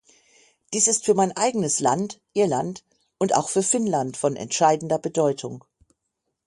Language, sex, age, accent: German, female, 50-59, Deutschland Deutsch